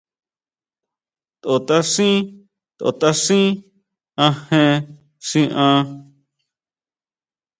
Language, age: Huautla Mazatec, 19-29